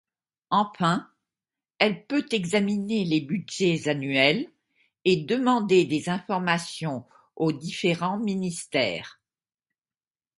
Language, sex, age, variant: French, female, 70-79, Français de métropole